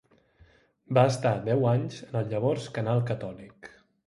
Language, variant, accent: Catalan, Central, central